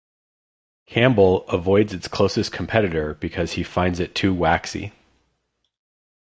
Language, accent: English, United States English